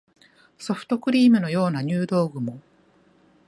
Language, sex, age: Japanese, female, 40-49